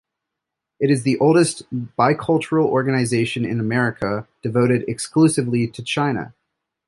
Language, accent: English, United States English